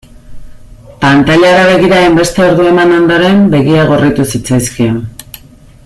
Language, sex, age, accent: Basque, female, 40-49, Erdialdekoa edo Nafarra (Gipuzkoa, Nafarroa)